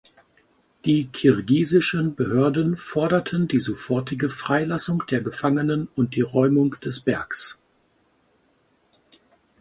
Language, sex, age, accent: German, male, 50-59, Deutschland Deutsch